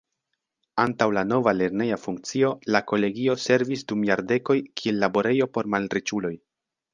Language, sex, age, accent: Esperanto, male, under 19, Internacia